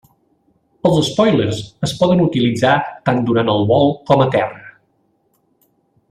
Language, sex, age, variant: Catalan, male, 50-59, Central